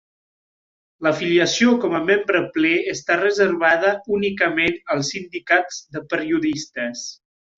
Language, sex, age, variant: Catalan, male, 19-29, Septentrional